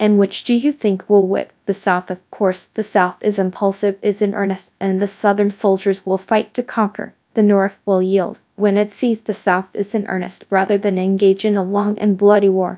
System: TTS, GradTTS